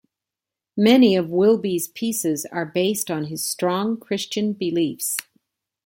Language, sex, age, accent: English, female, 60-69, United States English